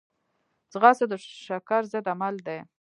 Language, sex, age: Pashto, female, 19-29